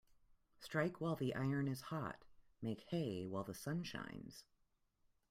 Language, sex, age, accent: English, female, 40-49, United States English